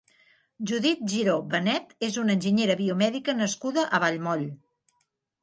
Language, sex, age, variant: Catalan, female, 50-59, Central